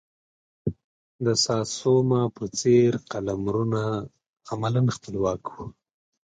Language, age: Pashto, 30-39